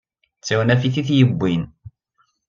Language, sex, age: Kabyle, male, 40-49